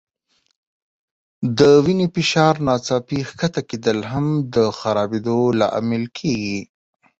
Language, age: Pashto, 30-39